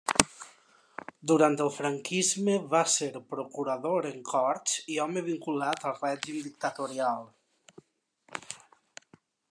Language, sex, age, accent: Catalan, male, 30-39, valencià